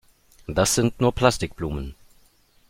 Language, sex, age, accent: German, male, 30-39, Deutschland Deutsch